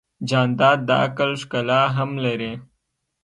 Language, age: Pashto, 19-29